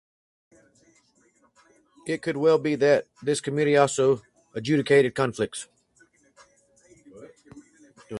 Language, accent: English, United States English